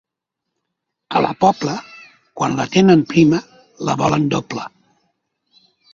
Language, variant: Catalan, Central